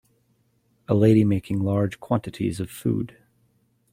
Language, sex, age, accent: English, male, 40-49, United States English